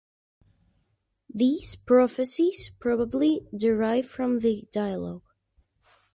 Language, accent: English, West Indies and Bermuda (Bahamas, Bermuda, Jamaica, Trinidad)